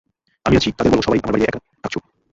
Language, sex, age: Bengali, male, 19-29